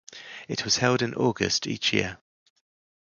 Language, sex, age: English, male, 30-39